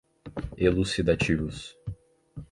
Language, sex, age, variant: Portuguese, male, 19-29, Portuguese (Brasil)